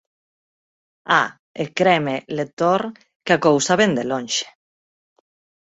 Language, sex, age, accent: Galician, female, 30-39, Atlántico (seseo e gheada)